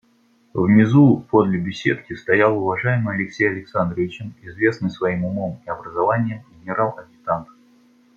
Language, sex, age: Russian, male, 30-39